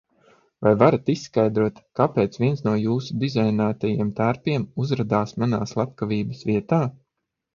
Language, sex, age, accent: Latvian, male, 30-39, Dzimtā valoda